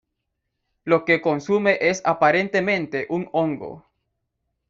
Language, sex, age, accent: Spanish, male, 19-29, América central